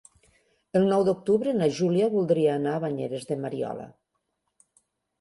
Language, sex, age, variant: Catalan, female, 50-59, Central